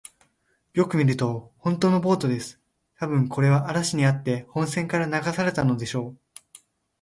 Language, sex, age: Japanese, male, under 19